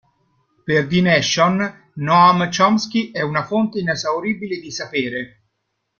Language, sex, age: Italian, male, 40-49